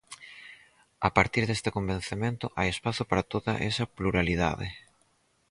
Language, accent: Galician, Normativo (estándar)